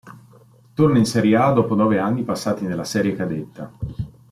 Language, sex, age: Italian, male, 40-49